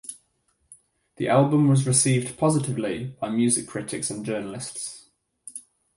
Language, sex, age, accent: English, male, 19-29, England English